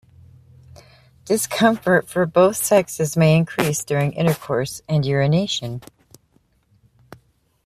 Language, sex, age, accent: English, female, 50-59, United States English